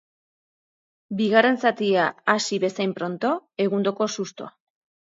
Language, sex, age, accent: Basque, female, 40-49, Erdialdekoa edo Nafarra (Gipuzkoa, Nafarroa)